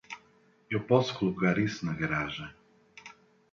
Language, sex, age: Portuguese, male, 50-59